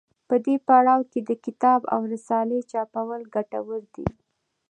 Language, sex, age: Pashto, female, 19-29